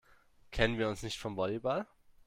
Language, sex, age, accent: German, male, 19-29, Deutschland Deutsch